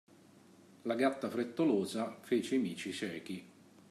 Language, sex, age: Italian, male, 40-49